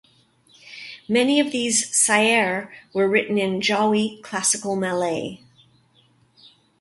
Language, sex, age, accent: English, female, 50-59, Canadian English